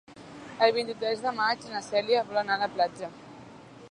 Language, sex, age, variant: Catalan, female, 19-29, Central